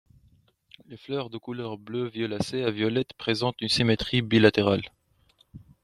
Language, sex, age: French, female, 30-39